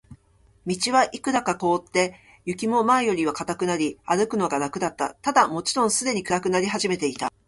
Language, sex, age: Japanese, female, 40-49